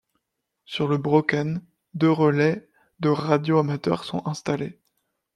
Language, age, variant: French, 19-29, Français de métropole